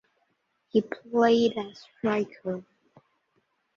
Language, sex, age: English, female, under 19